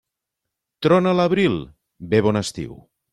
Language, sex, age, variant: Catalan, male, 40-49, Central